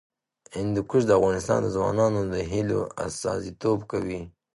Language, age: Pashto, 19-29